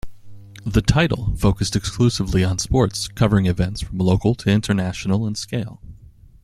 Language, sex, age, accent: English, male, 30-39, United States English